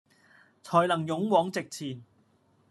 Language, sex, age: Cantonese, male, 40-49